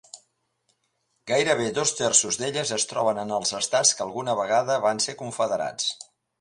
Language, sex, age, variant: Catalan, male, 60-69, Central